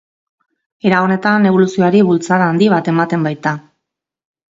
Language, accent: Basque, Mendebalekoa (Araba, Bizkaia, Gipuzkoako mendebaleko herri batzuk)